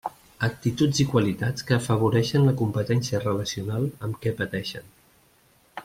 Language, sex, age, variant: Catalan, male, 50-59, Central